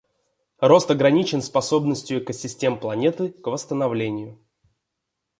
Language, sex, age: Russian, male, 19-29